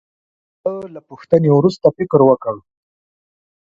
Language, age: Pashto, 40-49